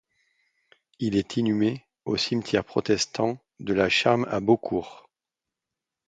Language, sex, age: French, male, 40-49